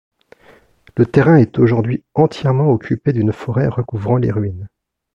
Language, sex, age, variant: French, male, 40-49, Français de métropole